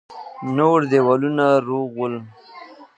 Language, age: Pashto, 30-39